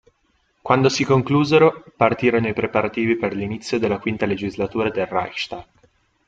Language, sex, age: Italian, male, 19-29